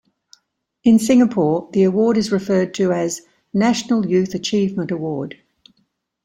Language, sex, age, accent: English, female, 70-79, Australian English